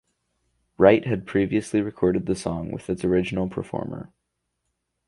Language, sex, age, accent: English, male, under 19, Canadian English